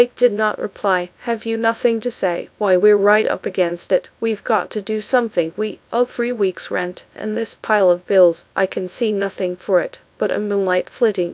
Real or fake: fake